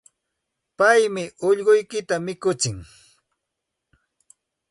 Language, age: Santa Ana de Tusi Pasco Quechua, 40-49